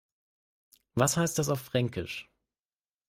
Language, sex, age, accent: German, male, 19-29, Deutschland Deutsch